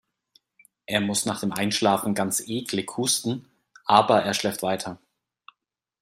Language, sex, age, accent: German, male, 30-39, Deutschland Deutsch